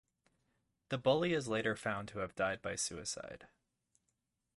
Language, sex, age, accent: English, male, 19-29, Canadian English